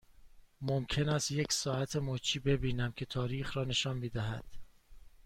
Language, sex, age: Persian, male, 30-39